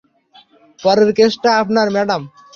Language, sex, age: Bengali, male, under 19